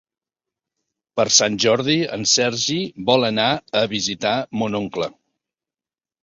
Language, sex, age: Catalan, male, 50-59